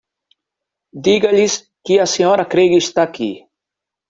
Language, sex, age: Portuguese, male, 30-39